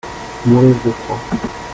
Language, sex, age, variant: French, male, 19-29, Français de métropole